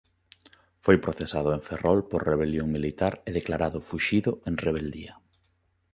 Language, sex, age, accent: Galician, male, 30-39, Normativo (estándar)